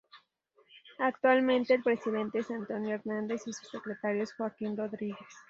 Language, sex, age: Spanish, female, 19-29